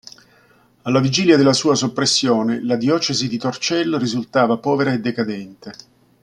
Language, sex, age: Italian, male, 60-69